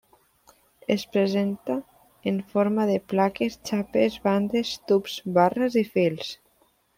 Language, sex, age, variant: Catalan, female, 19-29, Central